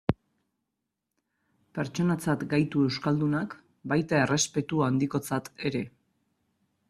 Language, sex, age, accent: Basque, female, 40-49, Mendebalekoa (Araba, Bizkaia, Gipuzkoako mendebaleko herri batzuk)